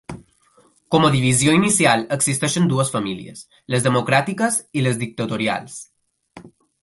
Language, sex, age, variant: Catalan, male, under 19, Balear